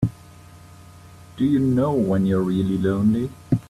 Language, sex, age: English, male, 30-39